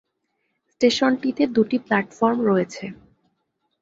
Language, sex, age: Bengali, female, 19-29